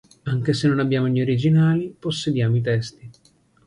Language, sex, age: Italian, male, 30-39